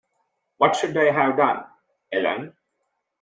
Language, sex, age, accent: English, male, 30-39, India and South Asia (India, Pakistan, Sri Lanka)